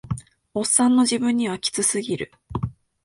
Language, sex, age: Japanese, female, under 19